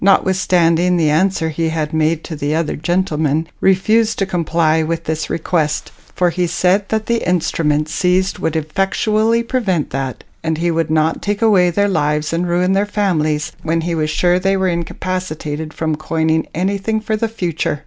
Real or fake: real